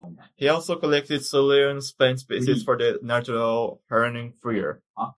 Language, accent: English, United States English